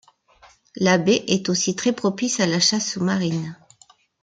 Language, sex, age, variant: French, female, 50-59, Français de métropole